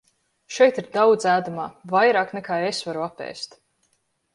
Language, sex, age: Latvian, female, 19-29